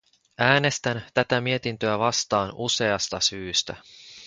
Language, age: Finnish, 19-29